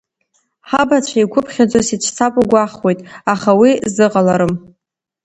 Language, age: Abkhazian, under 19